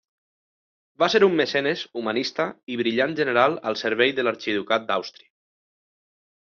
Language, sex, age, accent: Catalan, male, 19-29, valencià